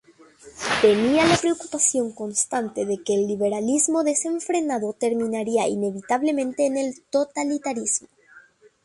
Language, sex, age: Spanish, female, 19-29